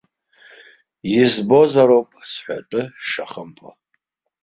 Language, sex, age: Abkhazian, male, 60-69